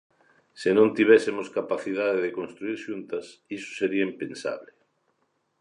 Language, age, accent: Galician, 60-69, Normativo (estándar)